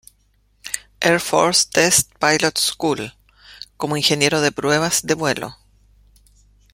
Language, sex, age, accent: Spanish, female, 50-59, Chileno: Chile, Cuyo